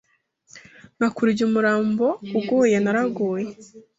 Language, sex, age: Kinyarwanda, female, 30-39